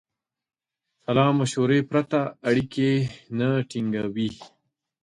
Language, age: Pashto, 40-49